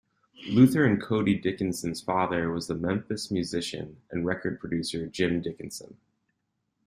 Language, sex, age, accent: English, male, 30-39, United States English